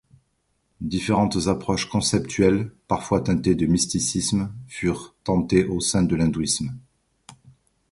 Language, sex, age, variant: French, male, 40-49, Français de métropole